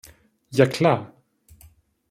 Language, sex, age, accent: German, male, 19-29, Deutschland Deutsch